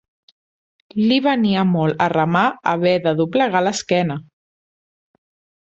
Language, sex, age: Catalan, female, 30-39